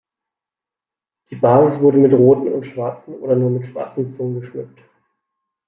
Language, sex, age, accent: German, male, 19-29, Deutschland Deutsch